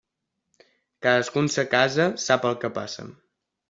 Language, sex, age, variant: Catalan, male, under 19, Balear